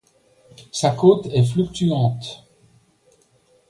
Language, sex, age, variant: French, male, 60-69, Français de métropole